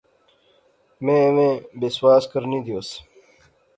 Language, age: Pahari-Potwari, 40-49